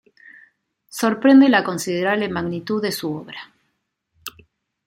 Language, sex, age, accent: Spanish, female, 40-49, Rioplatense: Argentina, Uruguay, este de Bolivia, Paraguay